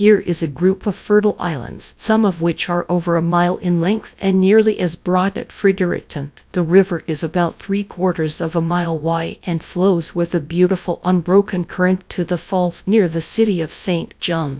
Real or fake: fake